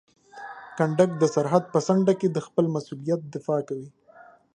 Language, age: Pashto, 19-29